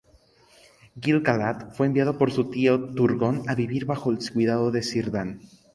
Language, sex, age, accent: Spanish, male, 19-29, México